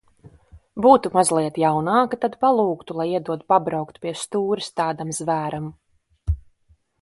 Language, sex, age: Latvian, female, 30-39